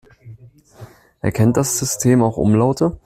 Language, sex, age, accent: German, male, 19-29, Deutschland Deutsch